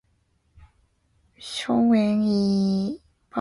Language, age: Chinese, 19-29